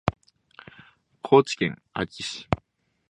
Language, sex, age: Japanese, male, 19-29